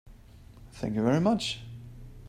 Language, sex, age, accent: English, male, 30-39, England English